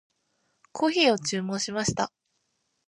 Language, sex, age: Japanese, female, 19-29